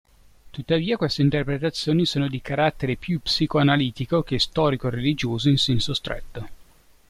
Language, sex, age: Italian, male, 40-49